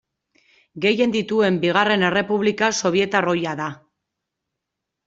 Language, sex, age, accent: Basque, female, 30-39, Erdialdekoa edo Nafarra (Gipuzkoa, Nafarroa)